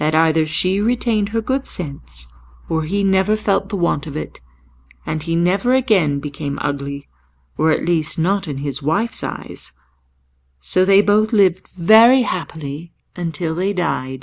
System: none